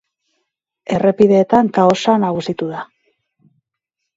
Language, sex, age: Basque, female, 40-49